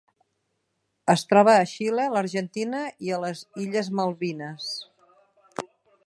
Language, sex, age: Catalan, female, 50-59